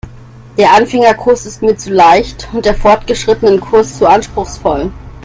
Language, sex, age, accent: German, female, 19-29, Deutschland Deutsch